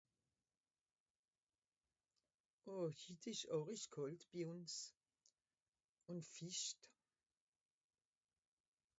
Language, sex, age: Swiss German, female, 60-69